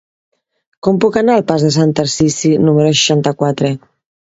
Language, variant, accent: Catalan, Nord-Occidental, nord-occidental